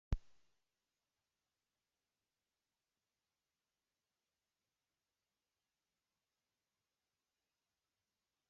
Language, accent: Spanish, Chileno: Chile, Cuyo